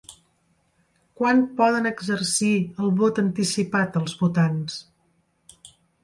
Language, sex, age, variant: Catalan, female, 50-59, Central